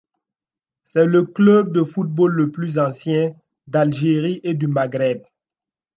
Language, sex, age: French, male, 19-29